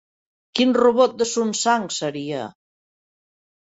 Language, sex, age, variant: Catalan, female, 60-69, Central